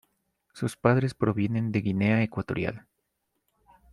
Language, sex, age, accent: Spanish, male, 30-39, Andino-Pacífico: Colombia, Perú, Ecuador, oeste de Bolivia y Venezuela andina